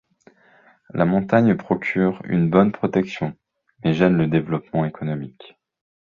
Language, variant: French, Français de métropole